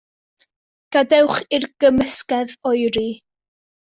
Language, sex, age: Welsh, female, under 19